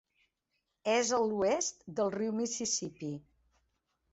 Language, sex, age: Catalan, female, 50-59